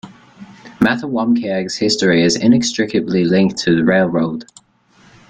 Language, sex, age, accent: English, male, under 19, Canadian English